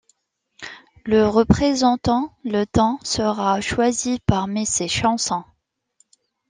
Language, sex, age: French, female, 19-29